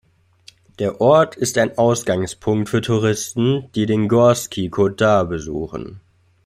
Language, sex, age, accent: German, male, 19-29, Deutschland Deutsch